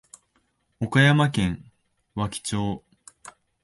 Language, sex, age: Japanese, male, 19-29